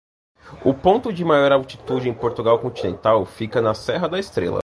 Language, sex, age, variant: Portuguese, male, 19-29, Portuguese (Brasil)